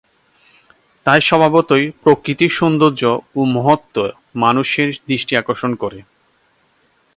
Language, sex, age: Bengali, male, 19-29